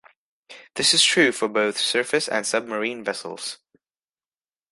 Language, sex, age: English, male, under 19